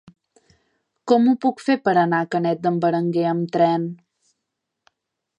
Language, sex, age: Catalan, female, 19-29